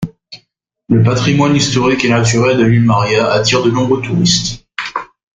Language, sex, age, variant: French, male, 19-29, Français de métropole